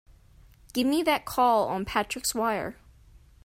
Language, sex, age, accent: English, female, 19-29, United States English